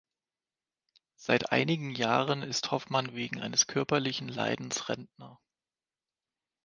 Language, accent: German, Deutschland Deutsch